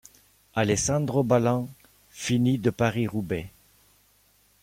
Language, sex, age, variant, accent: French, male, 50-59, Français d'Europe, Français de Belgique